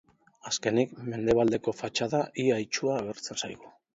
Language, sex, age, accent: Basque, male, 40-49, Mendebalekoa (Araba, Bizkaia, Gipuzkoako mendebaleko herri batzuk)